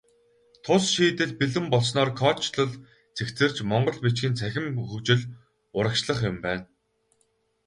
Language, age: Mongolian, 19-29